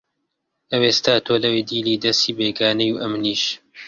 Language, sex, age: Central Kurdish, male, under 19